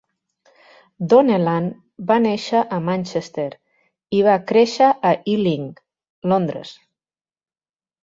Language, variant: Catalan, Central